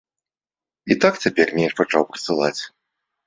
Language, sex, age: Belarusian, male, 40-49